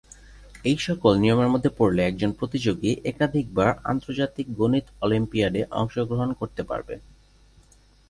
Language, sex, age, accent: Bengali, male, 19-29, Native